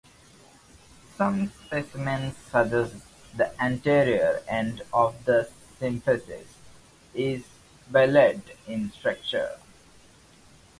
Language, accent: English, United States English